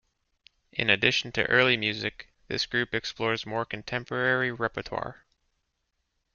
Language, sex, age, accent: English, male, 40-49, United States English